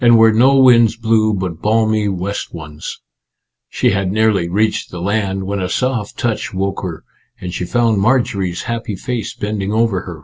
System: none